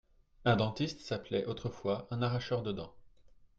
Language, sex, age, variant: French, male, 30-39, Français de métropole